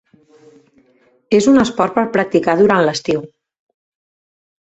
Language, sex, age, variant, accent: Catalan, female, 40-49, Central, Barcelonès